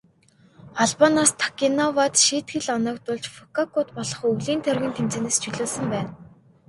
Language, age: Mongolian, 19-29